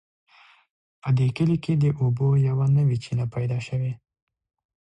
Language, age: Pashto, 19-29